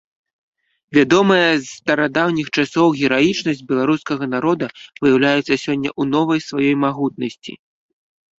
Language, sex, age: Belarusian, male, 30-39